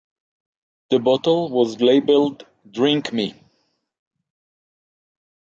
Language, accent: English, United States English